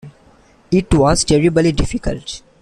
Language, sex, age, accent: English, male, 19-29, India and South Asia (India, Pakistan, Sri Lanka)